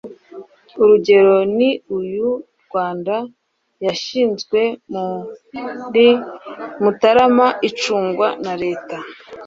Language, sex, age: Kinyarwanda, female, 30-39